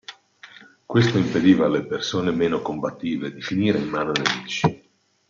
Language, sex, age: Italian, male, 50-59